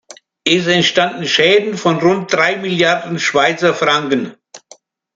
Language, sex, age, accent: German, male, 70-79, Deutschland Deutsch